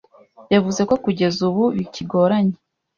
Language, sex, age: Kinyarwanda, male, 40-49